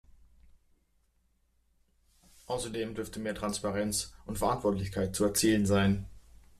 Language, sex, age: German, male, 30-39